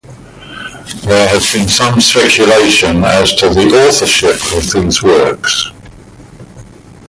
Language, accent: English, England English